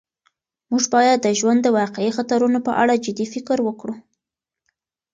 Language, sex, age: Pashto, female, 19-29